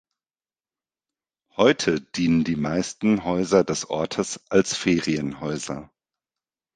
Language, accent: German, Deutschland Deutsch